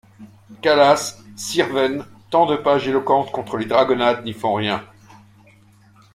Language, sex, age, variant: French, male, 40-49, Français de métropole